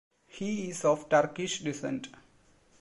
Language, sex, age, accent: English, male, 19-29, India and South Asia (India, Pakistan, Sri Lanka)